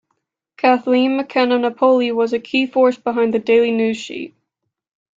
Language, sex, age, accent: English, female, under 19, United States English